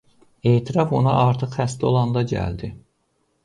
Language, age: Azerbaijani, 30-39